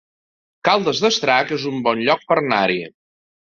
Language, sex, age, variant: Catalan, male, 50-59, Central